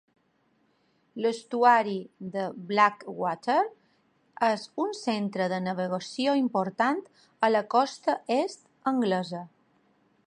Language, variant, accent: Catalan, Balear, balear